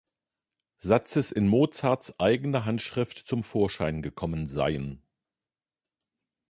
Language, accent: German, Deutschland Deutsch